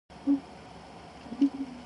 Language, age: English, 19-29